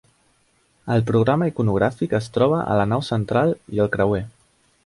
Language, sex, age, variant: Catalan, male, 19-29, Central